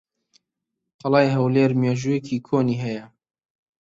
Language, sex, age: Central Kurdish, male, 30-39